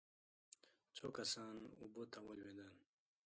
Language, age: Pashto, 19-29